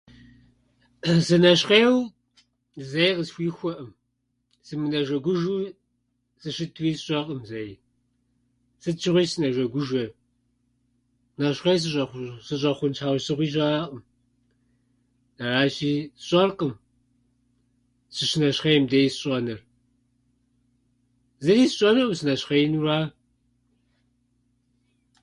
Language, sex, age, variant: Kabardian, male, 50-59, Адыгэбзэ (Къэбэрдей, Кирил, псоми зэдай)